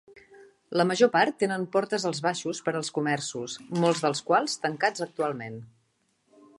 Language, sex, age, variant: Catalan, female, 40-49, Central